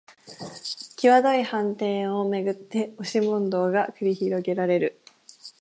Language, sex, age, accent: Japanese, female, 19-29, 関東